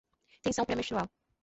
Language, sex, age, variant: Portuguese, female, 19-29, Portuguese (Brasil)